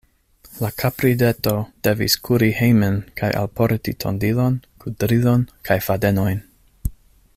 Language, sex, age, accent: Esperanto, male, 30-39, Internacia